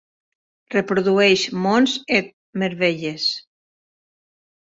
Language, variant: Catalan, Nord-Occidental